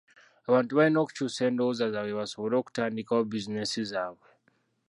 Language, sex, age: Ganda, male, 19-29